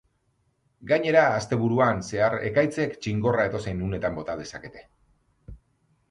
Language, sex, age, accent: Basque, male, 40-49, Mendebalekoa (Araba, Bizkaia, Gipuzkoako mendebaleko herri batzuk)